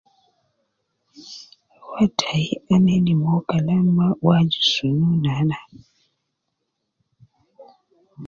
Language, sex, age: Nubi, female, 60-69